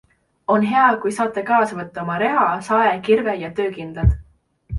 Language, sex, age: Estonian, female, 19-29